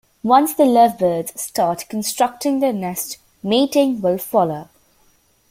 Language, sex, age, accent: English, female, under 19, United States English